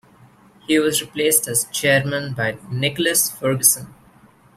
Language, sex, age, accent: English, male, 19-29, India and South Asia (India, Pakistan, Sri Lanka)